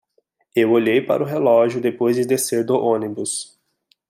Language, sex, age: Portuguese, male, 19-29